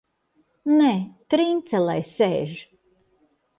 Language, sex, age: Latvian, female, 60-69